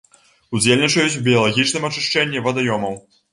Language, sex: Belarusian, male